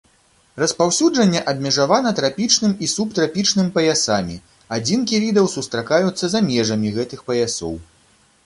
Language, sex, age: Belarusian, male, 30-39